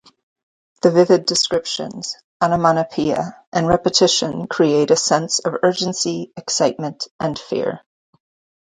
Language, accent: English, United States English